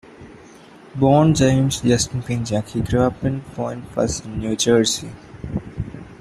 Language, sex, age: English, male, 19-29